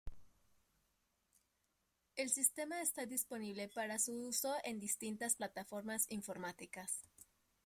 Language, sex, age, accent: Spanish, female, 19-29, México